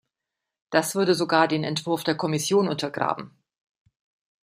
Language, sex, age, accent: German, female, 50-59, Deutschland Deutsch